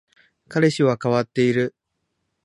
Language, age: Japanese, 19-29